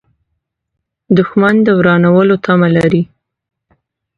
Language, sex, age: Pashto, female, 19-29